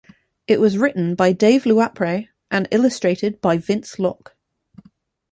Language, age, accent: English, 30-39, England English